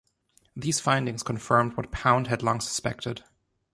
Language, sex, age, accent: English, male, 30-39, United States English